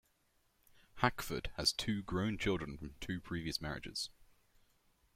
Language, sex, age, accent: English, male, under 19, England English